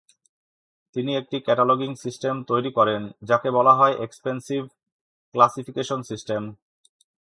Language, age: Bengali, 30-39